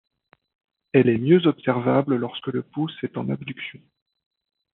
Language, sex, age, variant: French, male, 30-39, Français de métropole